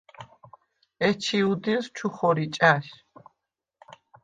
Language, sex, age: Svan, female, 50-59